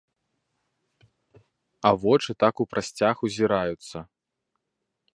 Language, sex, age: Belarusian, male, 19-29